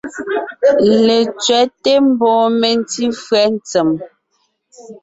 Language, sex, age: Ngiemboon, female, 30-39